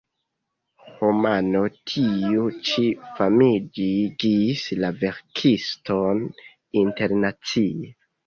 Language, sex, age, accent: Esperanto, male, 19-29, Internacia